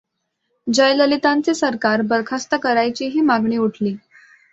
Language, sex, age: Marathi, female, under 19